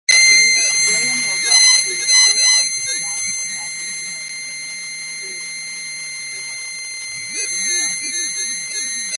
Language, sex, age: English, female, under 19